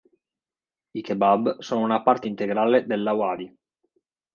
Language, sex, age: Italian, male, 30-39